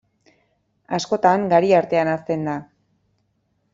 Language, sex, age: Basque, female, 40-49